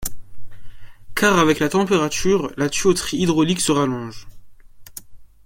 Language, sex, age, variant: French, male, under 19, Français de métropole